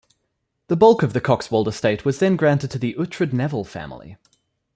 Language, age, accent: English, 19-29, Australian English